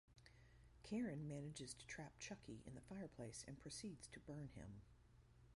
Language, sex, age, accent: English, female, 40-49, United States English